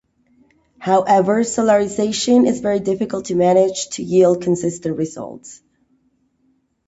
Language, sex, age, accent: English, female, 30-39, United States English